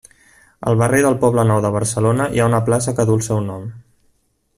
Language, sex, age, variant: Catalan, male, 19-29, Central